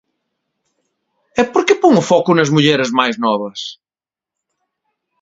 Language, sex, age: Galician, male, 40-49